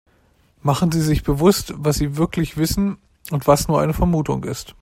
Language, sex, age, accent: German, male, 19-29, Deutschland Deutsch